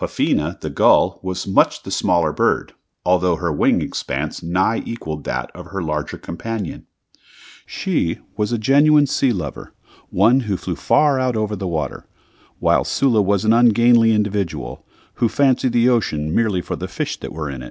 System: none